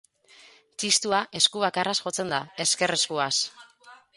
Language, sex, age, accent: Basque, female, 30-39, Mendebalekoa (Araba, Bizkaia, Gipuzkoako mendebaleko herri batzuk)